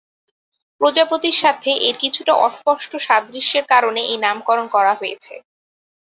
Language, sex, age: Bengali, female, 19-29